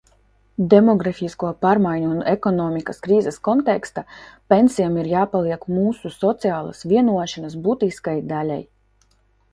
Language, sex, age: Latvian, female, 19-29